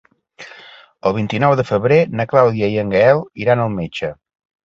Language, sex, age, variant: Catalan, male, 50-59, Central